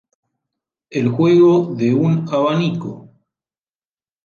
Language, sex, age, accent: Spanish, male, 50-59, Rioplatense: Argentina, Uruguay, este de Bolivia, Paraguay